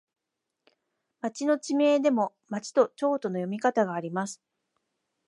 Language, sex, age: Japanese, female, 50-59